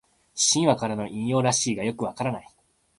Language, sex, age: Japanese, male, 19-29